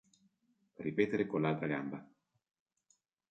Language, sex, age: Italian, male, 40-49